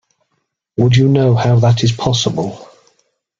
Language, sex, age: English, male, 60-69